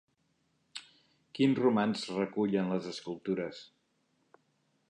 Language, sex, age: Catalan, male, 50-59